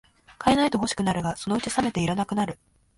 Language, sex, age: Japanese, female, 19-29